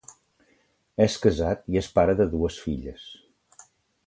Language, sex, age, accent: Catalan, male, 60-69, Oriental